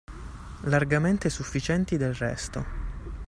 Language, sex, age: Italian, male, 19-29